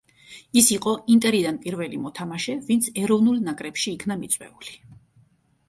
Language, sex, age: Georgian, female, 30-39